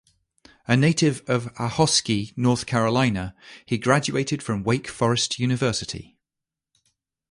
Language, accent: English, England English